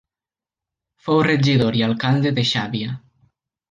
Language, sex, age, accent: Catalan, male, 19-29, valencià